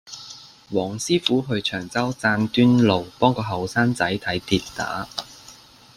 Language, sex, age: Cantonese, male, 19-29